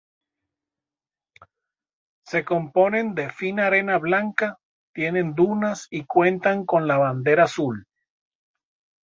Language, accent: Spanish, Caribe: Cuba, Venezuela, Puerto Rico, República Dominicana, Panamá, Colombia caribeña, México caribeño, Costa del golfo de México